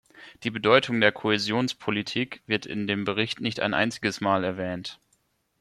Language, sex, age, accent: German, male, 19-29, Deutschland Deutsch